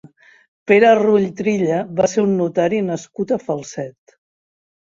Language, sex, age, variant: Catalan, female, 60-69, Central